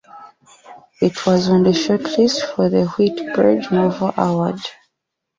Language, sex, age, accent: English, female, 30-39, England English